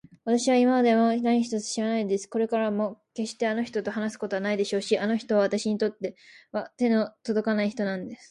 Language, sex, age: Japanese, female, under 19